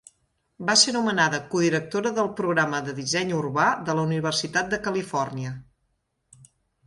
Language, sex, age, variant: Catalan, female, 40-49, Central